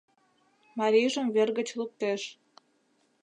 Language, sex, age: Mari, female, 30-39